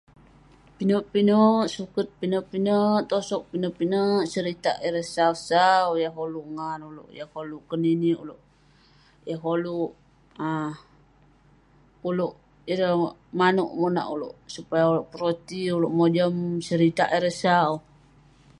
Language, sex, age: Western Penan, female, 19-29